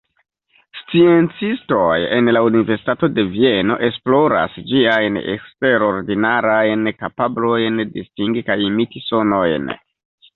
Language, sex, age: Esperanto, male, 30-39